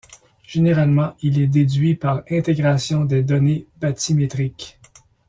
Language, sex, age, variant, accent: French, male, 40-49, Français d'Amérique du Nord, Français du Canada